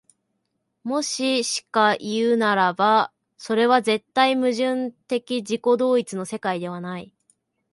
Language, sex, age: Japanese, male, 19-29